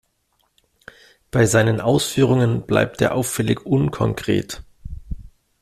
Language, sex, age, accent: German, male, 40-49, Deutschland Deutsch